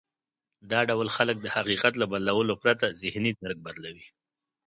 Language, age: Pashto, 30-39